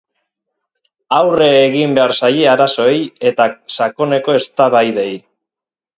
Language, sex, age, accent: Basque, male, 40-49, Mendebalekoa (Araba, Bizkaia, Gipuzkoako mendebaleko herri batzuk)